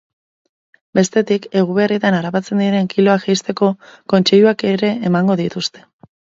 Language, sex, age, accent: Basque, female, 19-29, Mendebalekoa (Araba, Bizkaia, Gipuzkoako mendebaleko herri batzuk)